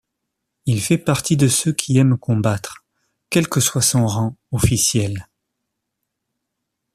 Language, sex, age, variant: French, male, 40-49, Français de métropole